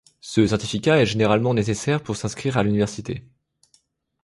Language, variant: French, Français de métropole